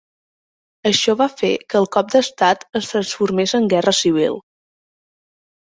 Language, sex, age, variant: Catalan, female, under 19, Central